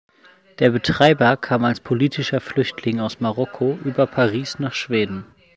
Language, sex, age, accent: German, male, 19-29, Deutschland Deutsch